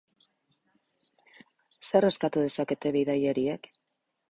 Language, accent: Basque, Mendebalekoa (Araba, Bizkaia, Gipuzkoako mendebaleko herri batzuk)